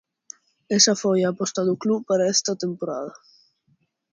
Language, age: Galician, 19-29